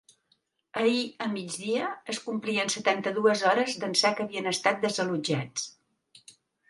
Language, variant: Catalan, Central